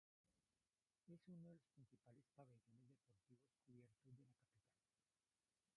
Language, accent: Spanish, Andino-Pacífico: Colombia, Perú, Ecuador, oeste de Bolivia y Venezuela andina